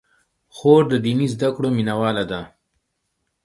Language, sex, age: Pashto, male, 30-39